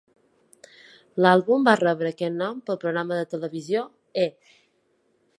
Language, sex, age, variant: Catalan, female, 30-39, Balear